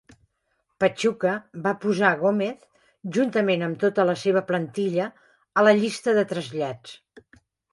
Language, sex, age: Catalan, female, 60-69